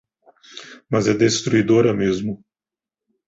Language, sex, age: Portuguese, male, 50-59